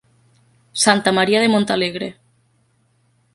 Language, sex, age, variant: Catalan, female, 19-29, Nord-Occidental